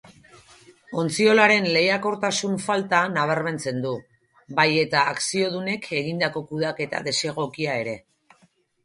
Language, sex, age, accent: Basque, female, 40-49, Erdialdekoa edo Nafarra (Gipuzkoa, Nafarroa)